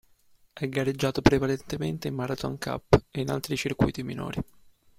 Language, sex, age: Italian, male, 19-29